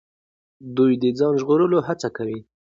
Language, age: Pashto, 19-29